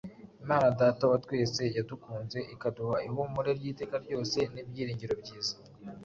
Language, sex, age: Kinyarwanda, male, 19-29